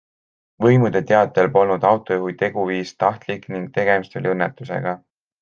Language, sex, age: Estonian, male, 19-29